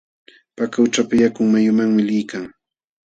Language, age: Jauja Wanca Quechua, 40-49